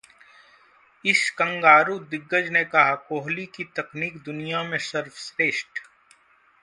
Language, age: Hindi, 40-49